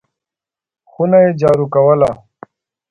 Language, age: Pashto, 40-49